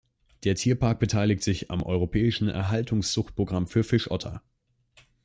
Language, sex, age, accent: German, male, under 19, Deutschland Deutsch